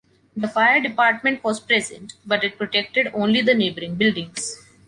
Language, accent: English, India and South Asia (India, Pakistan, Sri Lanka)